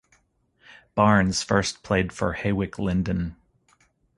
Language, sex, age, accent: English, male, 50-59, United States English